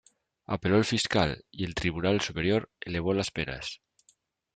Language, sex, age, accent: Spanish, male, 40-49, España: Norte peninsular (Asturias, Castilla y León, Cantabria, País Vasco, Navarra, Aragón, La Rioja, Guadalajara, Cuenca)